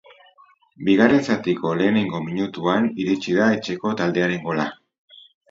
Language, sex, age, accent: Basque, male, 40-49, Erdialdekoa edo Nafarra (Gipuzkoa, Nafarroa)